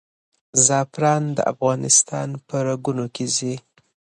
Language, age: Pashto, 19-29